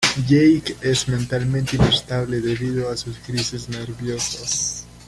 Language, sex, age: Spanish, male, 19-29